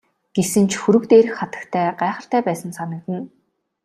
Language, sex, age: Mongolian, female, 19-29